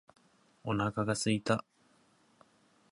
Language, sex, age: Japanese, male, 19-29